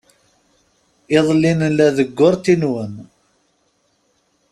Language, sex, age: Kabyle, male, 30-39